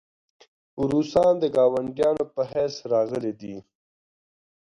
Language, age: Pashto, 19-29